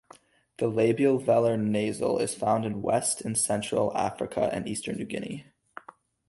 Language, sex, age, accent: English, male, 19-29, United States English